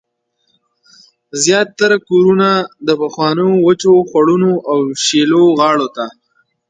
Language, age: Pashto, 19-29